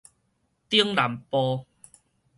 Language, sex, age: Min Nan Chinese, male, 19-29